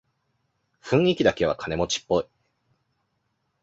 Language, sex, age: Japanese, male, 19-29